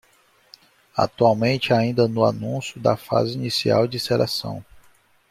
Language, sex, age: Portuguese, male, 40-49